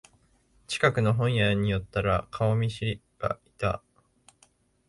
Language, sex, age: Japanese, male, 19-29